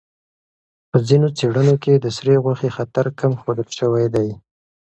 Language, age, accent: Pashto, 30-39, پکتیا ولایت، احمدزی